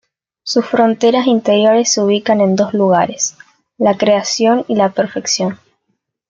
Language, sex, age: Spanish, female, under 19